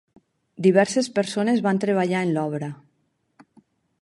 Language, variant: Catalan, Nord-Occidental